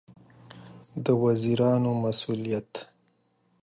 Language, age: Pashto, 40-49